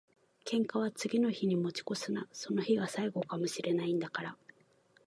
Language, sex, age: Japanese, female, 19-29